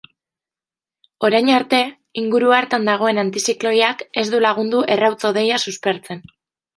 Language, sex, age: Basque, female, 19-29